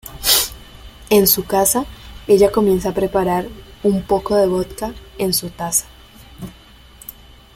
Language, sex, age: Spanish, female, under 19